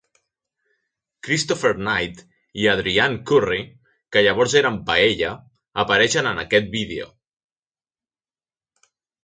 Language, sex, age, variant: Catalan, male, 30-39, Central